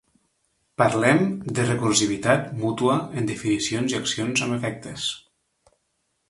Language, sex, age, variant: Catalan, male, 40-49, Nord-Occidental